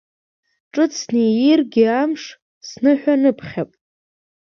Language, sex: Abkhazian, female